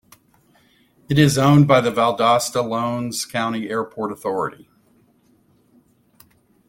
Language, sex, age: English, male, 50-59